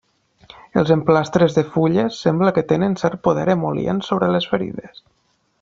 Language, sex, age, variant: Catalan, male, 19-29, Nord-Occidental